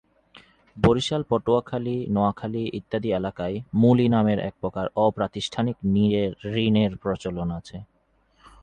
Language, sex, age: Bengali, male, 19-29